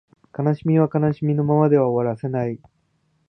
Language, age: Japanese, 19-29